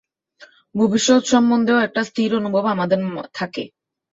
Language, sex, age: Bengali, male, 19-29